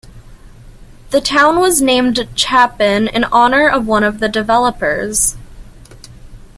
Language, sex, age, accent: English, female, under 19, Canadian English